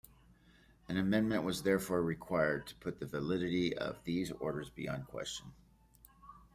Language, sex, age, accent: English, male, 50-59, United States English